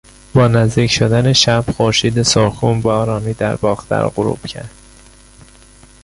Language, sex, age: Persian, male, 19-29